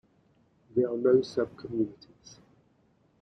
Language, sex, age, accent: English, male, 40-49, Southern African (South Africa, Zimbabwe, Namibia)